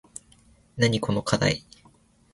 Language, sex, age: Japanese, male, under 19